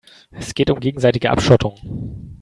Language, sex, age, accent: German, male, 19-29, Deutschland Deutsch